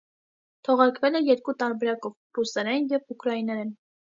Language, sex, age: Armenian, female, 19-29